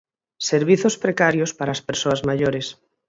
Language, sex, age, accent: Galician, female, 40-49, Central (gheada)